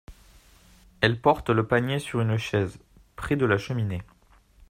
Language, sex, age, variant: French, male, 19-29, Français de métropole